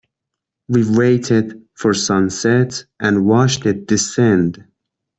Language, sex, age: English, male, 30-39